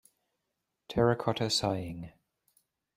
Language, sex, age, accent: English, male, 40-49, Australian English